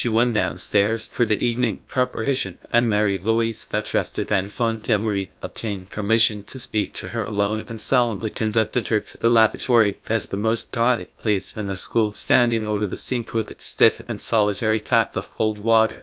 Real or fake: fake